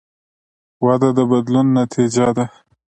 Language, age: Pashto, 30-39